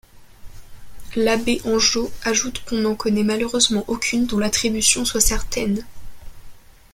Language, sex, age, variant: French, female, under 19, Français de métropole